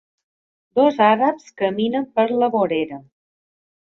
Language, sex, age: Catalan, female, 40-49